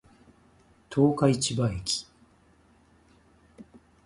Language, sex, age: Japanese, male, 50-59